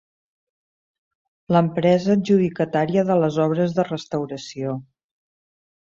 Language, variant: Catalan, Central